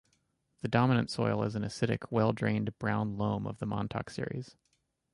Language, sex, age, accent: English, male, 19-29, United States English